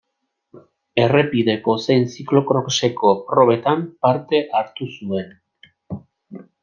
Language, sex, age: Basque, male, 50-59